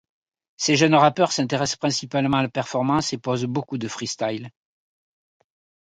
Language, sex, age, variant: French, male, 60-69, Français de métropole